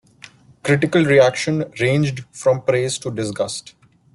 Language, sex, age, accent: English, male, 30-39, India and South Asia (India, Pakistan, Sri Lanka)